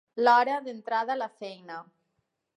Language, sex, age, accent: Catalan, female, 40-49, valencià